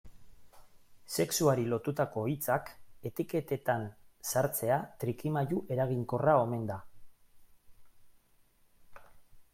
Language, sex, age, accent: Basque, male, 40-49, Mendebalekoa (Araba, Bizkaia, Gipuzkoako mendebaleko herri batzuk)